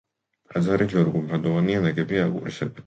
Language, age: Georgian, 19-29